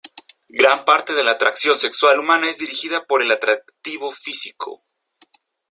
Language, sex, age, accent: Spanish, male, 19-29, México